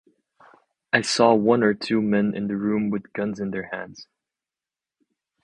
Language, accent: English, United States English